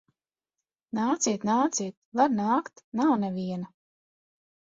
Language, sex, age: Latvian, female, 40-49